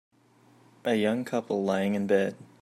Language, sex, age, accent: English, male, 19-29, United States English